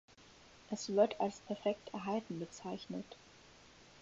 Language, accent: German, Deutschland Deutsch